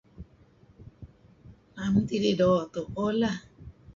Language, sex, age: Kelabit, female, 50-59